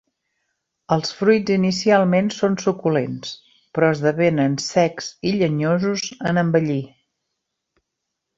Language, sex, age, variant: Catalan, female, 50-59, Central